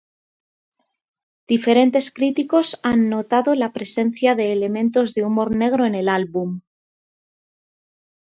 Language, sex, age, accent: Spanish, female, 30-39, España: Norte peninsular (Asturias, Castilla y León, Cantabria, País Vasco, Navarra, Aragón, La Rioja, Guadalajara, Cuenca)